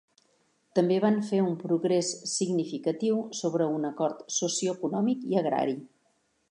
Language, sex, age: Catalan, female, 50-59